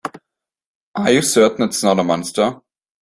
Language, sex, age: English, male, 19-29